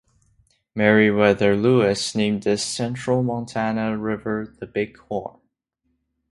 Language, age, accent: English, under 19, Canadian English